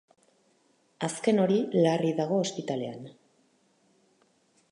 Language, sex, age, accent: Basque, female, 30-39, Mendebalekoa (Araba, Bizkaia, Gipuzkoako mendebaleko herri batzuk)